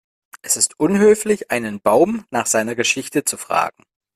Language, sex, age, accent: German, female, 30-39, Deutschland Deutsch